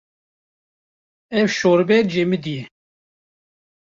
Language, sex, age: Kurdish, male, 50-59